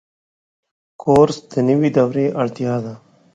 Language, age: Pashto, 30-39